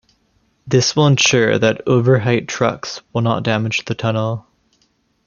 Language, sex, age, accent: English, male, 19-29, Canadian English